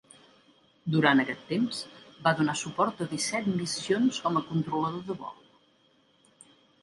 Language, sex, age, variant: Catalan, female, 60-69, Central